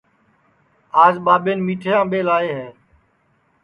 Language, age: Sansi, 50-59